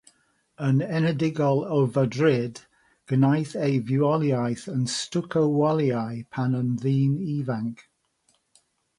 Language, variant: Welsh, North-Eastern Welsh